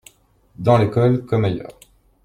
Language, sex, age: French, male, 30-39